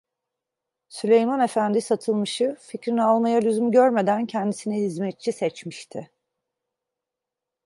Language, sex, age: Turkish, female, 40-49